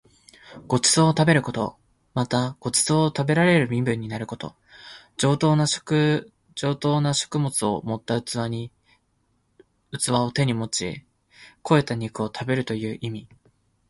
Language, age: Japanese, 19-29